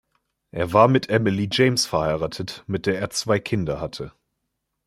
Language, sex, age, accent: German, male, 19-29, Deutschland Deutsch